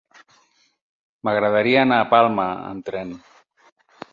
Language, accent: Catalan, Barcelonès